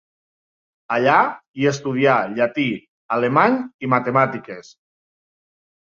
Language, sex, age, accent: Catalan, male, 30-39, Lleidatà